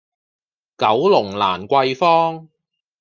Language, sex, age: Cantonese, male, 40-49